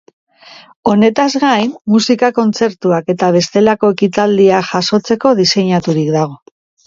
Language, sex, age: Basque, female, 50-59